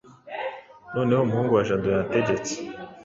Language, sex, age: Kinyarwanda, male, 19-29